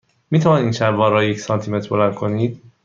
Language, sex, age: Persian, male, 30-39